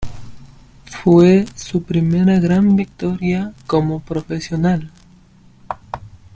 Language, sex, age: Spanish, male, 19-29